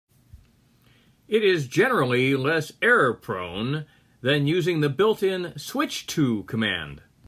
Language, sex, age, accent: English, male, 60-69, United States English